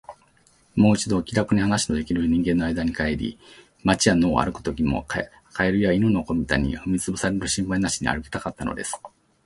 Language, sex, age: Japanese, male, 40-49